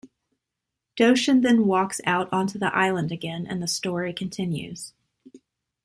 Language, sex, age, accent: English, female, 30-39, United States English